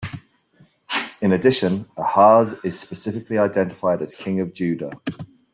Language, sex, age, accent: English, male, 40-49, England English